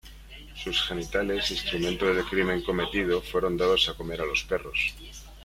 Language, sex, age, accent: Spanish, male, 40-49, España: Centro-Sur peninsular (Madrid, Toledo, Castilla-La Mancha)